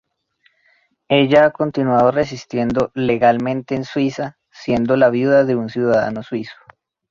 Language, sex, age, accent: Spanish, male, 19-29, Andino-Pacífico: Colombia, Perú, Ecuador, oeste de Bolivia y Venezuela andina